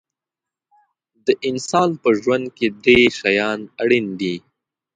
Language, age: Pashto, 19-29